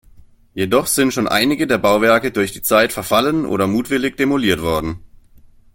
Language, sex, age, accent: German, male, 19-29, Deutschland Deutsch